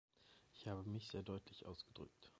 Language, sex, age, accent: German, male, 19-29, Deutschland Deutsch